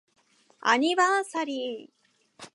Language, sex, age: Japanese, female, 19-29